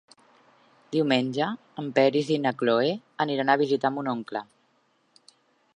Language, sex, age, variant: Catalan, female, 40-49, Central